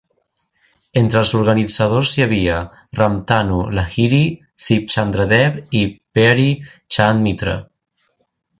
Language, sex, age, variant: Catalan, male, 19-29, Central